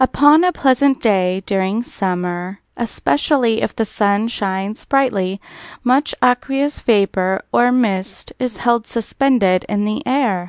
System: none